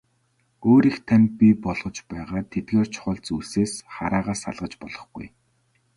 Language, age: Mongolian, 19-29